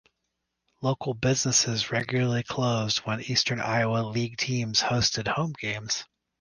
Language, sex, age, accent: English, male, 30-39, United States English